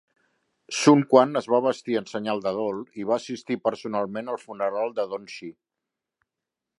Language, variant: Catalan, Central